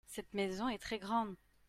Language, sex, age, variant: French, female, 30-39, Français de métropole